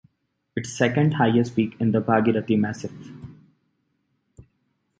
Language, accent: English, India and South Asia (India, Pakistan, Sri Lanka)